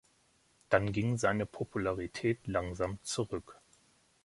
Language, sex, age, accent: German, male, 40-49, Deutschland Deutsch